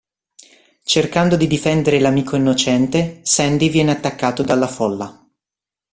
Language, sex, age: Italian, male, 19-29